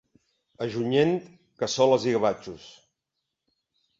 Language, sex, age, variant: Catalan, male, 50-59, Central